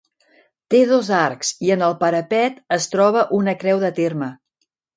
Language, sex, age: Catalan, female, 60-69